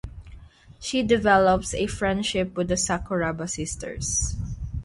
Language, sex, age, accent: English, female, 19-29, United States English; Filipino